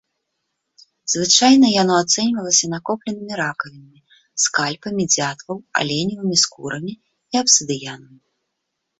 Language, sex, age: Belarusian, female, 30-39